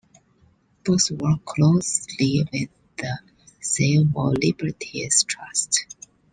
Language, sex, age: English, female, 30-39